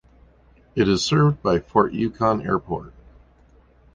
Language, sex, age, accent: English, male, 40-49, United States English